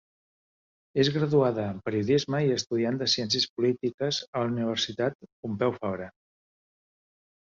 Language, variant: Catalan, Central